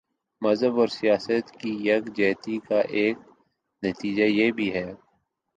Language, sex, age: Urdu, male, 19-29